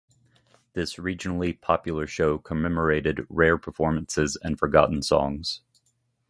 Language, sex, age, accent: English, male, 30-39, United States English